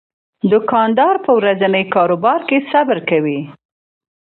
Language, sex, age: Pashto, female, 19-29